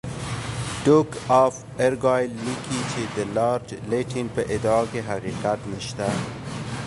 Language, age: Pashto, 19-29